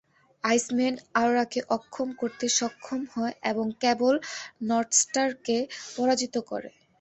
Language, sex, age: Bengali, female, 19-29